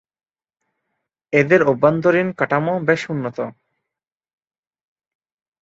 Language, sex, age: Bengali, male, 19-29